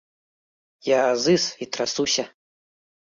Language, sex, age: Belarusian, male, 30-39